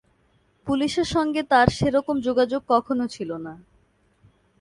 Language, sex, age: Bengali, female, 19-29